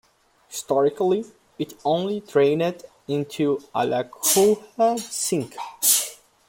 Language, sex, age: English, male, 19-29